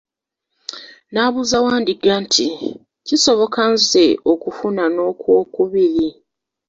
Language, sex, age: Ganda, female, 19-29